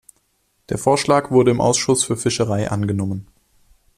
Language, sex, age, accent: German, male, 19-29, Deutschland Deutsch